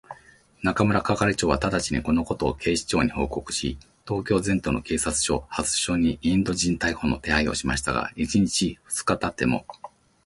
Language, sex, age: Japanese, male, 40-49